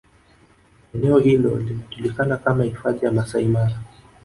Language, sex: Swahili, male